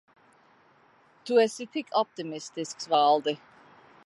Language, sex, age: Latvian, female, 50-59